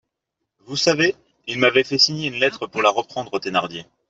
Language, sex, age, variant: French, male, 19-29, Français de métropole